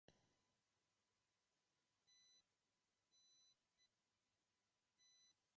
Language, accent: Spanish, Caribe: Cuba, Venezuela, Puerto Rico, República Dominicana, Panamá, Colombia caribeña, México caribeño, Costa del golfo de México